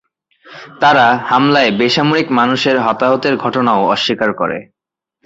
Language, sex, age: Bengali, male, 19-29